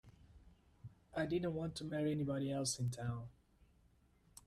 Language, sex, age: English, male, 30-39